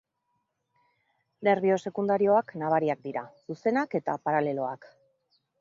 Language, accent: Basque, Mendebalekoa (Araba, Bizkaia, Gipuzkoako mendebaleko herri batzuk)